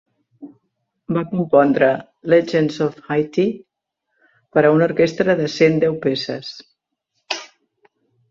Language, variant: Catalan, Central